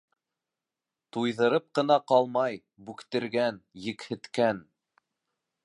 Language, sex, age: Bashkir, male, 19-29